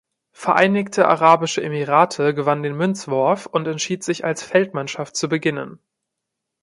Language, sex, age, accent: German, male, 19-29, Deutschland Deutsch